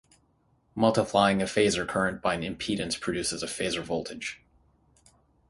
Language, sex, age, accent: English, male, 30-39, United States English; Canadian English